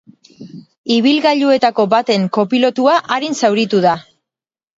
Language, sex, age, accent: Basque, female, 40-49, Mendebalekoa (Araba, Bizkaia, Gipuzkoako mendebaleko herri batzuk)